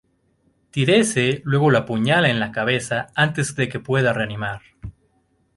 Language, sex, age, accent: Spanish, male, 19-29, México